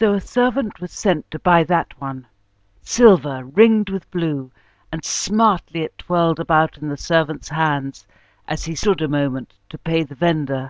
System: none